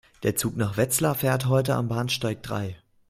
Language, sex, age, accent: German, male, 19-29, Deutschland Deutsch